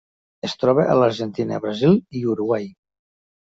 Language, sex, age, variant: Catalan, male, 50-59, Nord-Occidental